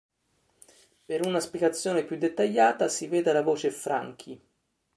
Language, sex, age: Italian, male, 40-49